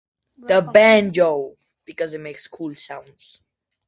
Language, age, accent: English, under 19, United States English